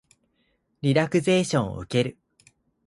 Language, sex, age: Japanese, male, 19-29